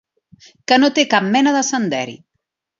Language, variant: Catalan, Central